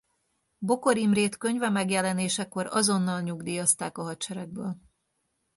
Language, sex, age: Hungarian, female, 40-49